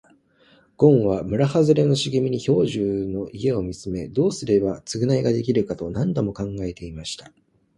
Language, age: Japanese, 19-29